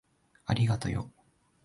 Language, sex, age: Japanese, male, 19-29